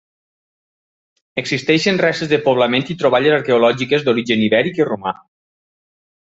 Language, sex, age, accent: Catalan, male, 40-49, valencià